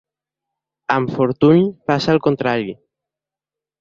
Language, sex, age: Catalan, female, 50-59